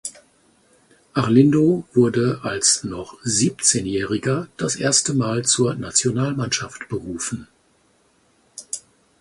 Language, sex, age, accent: German, male, 50-59, Deutschland Deutsch